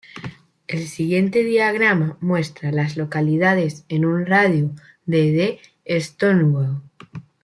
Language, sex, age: Spanish, female, 19-29